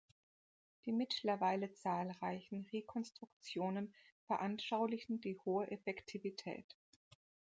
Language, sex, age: German, female, 30-39